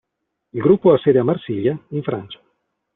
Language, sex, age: Italian, male, 40-49